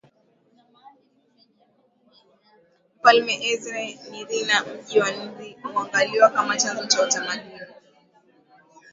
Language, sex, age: Swahili, female, 19-29